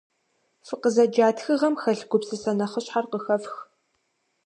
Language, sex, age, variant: Kabardian, female, 19-29, Адыгэбзэ (Къэбэрдей, Кирил, псоми зэдай)